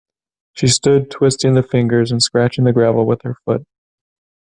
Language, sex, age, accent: English, male, 19-29, United States English